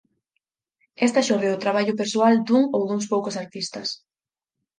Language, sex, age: Galician, female, 19-29